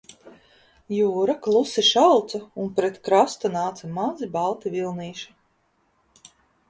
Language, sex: Latvian, female